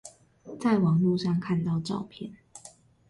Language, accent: Chinese, 出生地：高雄市